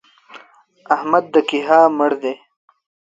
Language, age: Pashto, 19-29